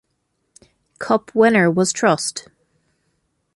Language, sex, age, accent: English, female, 30-39, Irish English